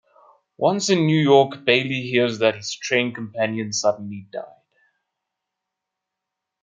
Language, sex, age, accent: English, male, 30-39, Southern African (South Africa, Zimbabwe, Namibia)